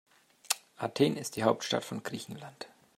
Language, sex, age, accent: German, male, 30-39, Deutschland Deutsch